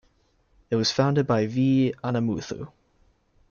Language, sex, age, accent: English, male, under 19, United States English